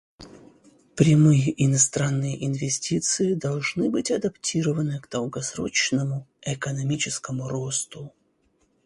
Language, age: Russian, 30-39